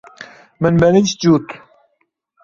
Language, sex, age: Kurdish, male, 30-39